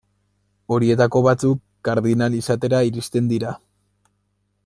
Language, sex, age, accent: Basque, male, 19-29, Mendebalekoa (Araba, Bizkaia, Gipuzkoako mendebaleko herri batzuk)